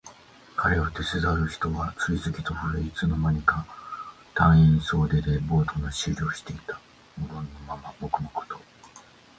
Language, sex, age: Japanese, male, 50-59